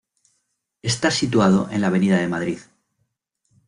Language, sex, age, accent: Spanish, male, 30-39, España: Centro-Sur peninsular (Madrid, Toledo, Castilla-La Mancha)